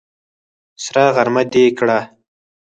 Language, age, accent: Pashto, 19-29, پکتیا ولایت، احمدزی